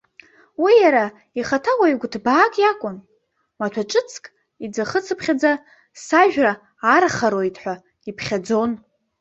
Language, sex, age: Abkhazian, female, under 19